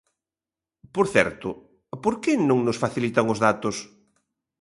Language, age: Galician, 50-59